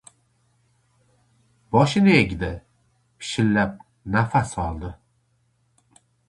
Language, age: Uzbek, 30-39